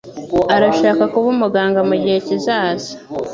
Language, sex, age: Kinyarwanda, female, 30-39